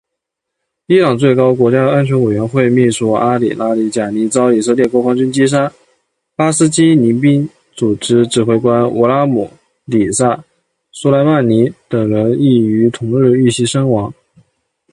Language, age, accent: Chinese, 19-29, 出生地：江西省